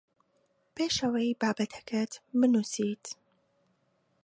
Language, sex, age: Central Kurdish, female, 19-29